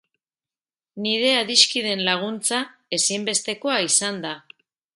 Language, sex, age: Basque, female, 40-49